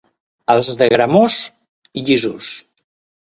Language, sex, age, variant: Catalan, male, 60-69, Central